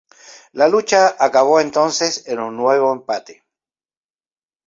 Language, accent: Spanish, Chileno: Chile, Cuyo